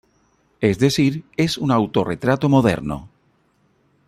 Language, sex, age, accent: Spanish, male, 50-59, América central